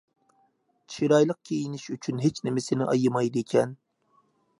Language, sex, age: Uyghur, male, 30-39